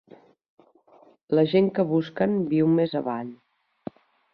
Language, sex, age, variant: Catalan, female, 40-49, Central